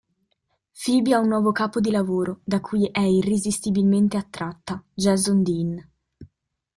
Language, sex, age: Italian, female, 19-29